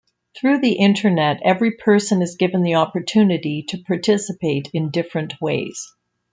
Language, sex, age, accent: English, female, 60-69, Canadian English